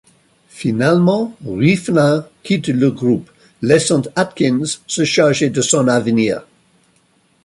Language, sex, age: French, male, 60-69